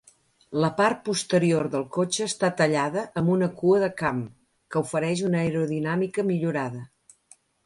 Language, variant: Catalan, Central